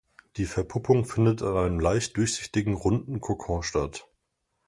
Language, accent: German, Deutschland Deutsch